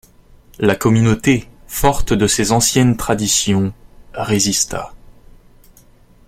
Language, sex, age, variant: French, male, 19-29, Français de métropole